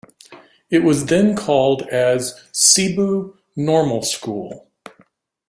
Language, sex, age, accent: English, male, 50-59, United States English